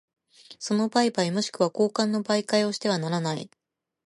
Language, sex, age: Japanese, female, 30-39